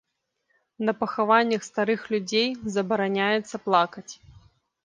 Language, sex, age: Belarusian, female, 19-29